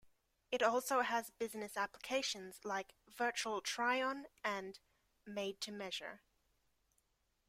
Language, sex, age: English, female, 19-29